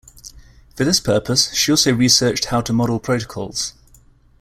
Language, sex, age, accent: English, male, 30-39, England English